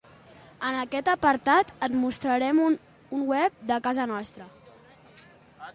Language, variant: Catalan, Central